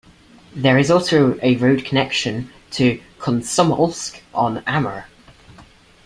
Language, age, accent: English, under 19, England English